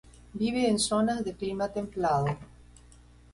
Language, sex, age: Spanish, female, 60-69